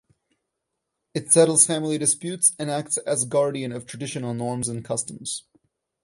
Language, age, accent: English, 19-29, United States English